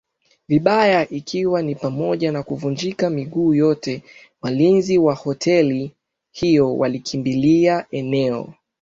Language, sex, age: Swahili, male, 19-29